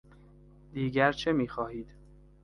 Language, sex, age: Persian, male, 19-29